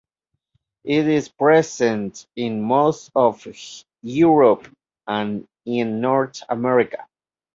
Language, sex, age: English, male, 30-39